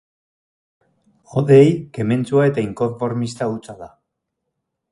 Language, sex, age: Basque, male, 40-49